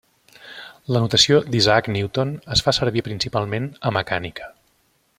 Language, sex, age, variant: Catalan, male, 40-49, Central